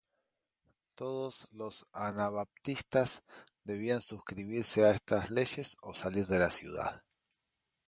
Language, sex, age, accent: Spanish, male, 40-49, Rioplatense: Argentina, Uruguay, este de Bolivia, Paraguay